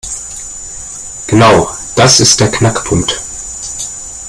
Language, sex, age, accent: German, male, 40-49, Deutschland Deutsch